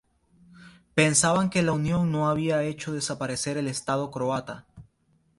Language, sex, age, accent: Spanish, male, 19-29, Caribe: Cuba, Venezuela, Puerto Rico, República Dominicana, Panamá, Colombia caribeña, México caribeño, Costa del golfo de México